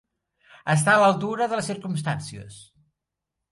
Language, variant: Catalan, Central